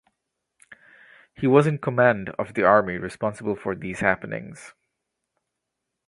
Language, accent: English, India and South Asia (India, Pakistan, Sri Lanka)